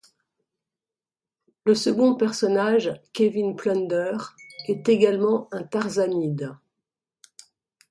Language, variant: French, Français de métropole